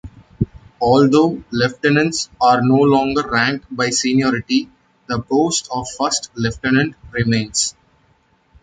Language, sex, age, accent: English, male, 19-29, India and South Asia (India, Pakistan, Sri Lanka)